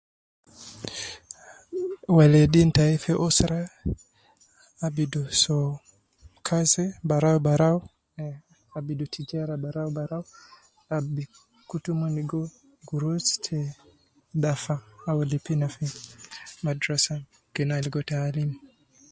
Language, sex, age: Nubi, male, 19-29